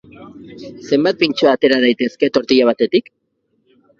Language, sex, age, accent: Basque, male, 19-29, Mendebalekoa (Araba, Bizkaia, Gipuzkoako mendebaleko herri batzuk)